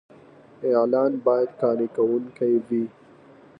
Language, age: Pashto, 19-29